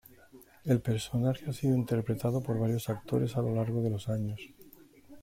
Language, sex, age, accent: Spanish, male, 50-59, España: Norte peninsular (Asturias, Castilla y León, Cantabria, País Vasco, Navarra, Aragón, La Rioja, Guadalajara, Cuenca)